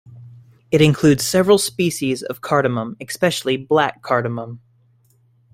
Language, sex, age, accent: English, male, 30-39, United States English